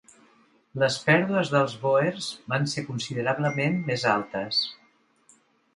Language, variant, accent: Catalan, Central, central